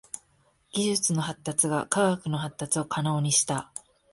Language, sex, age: Japanese, female, 40-49